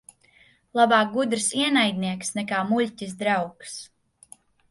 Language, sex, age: Latvian, female, 19-29